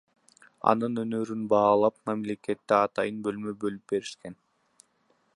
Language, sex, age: Kyrgyz, female, 19-29